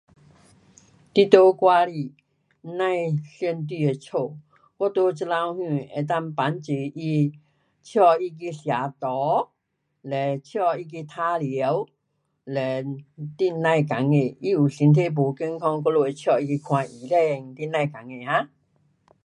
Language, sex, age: Pu-Xian Chinese, female, 70-79